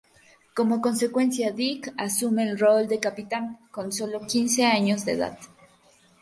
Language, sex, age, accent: Spanish, female, 19-29, México